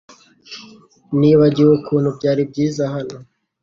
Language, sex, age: Kinyarwanda, male, 19-29